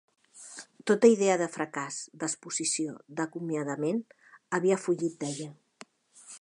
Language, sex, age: Catalan, female, 50-59